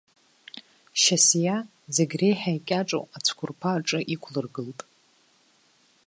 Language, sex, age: Abkhazian, female, 19-29